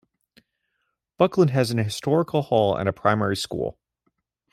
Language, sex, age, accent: English, male, 40-49, United States English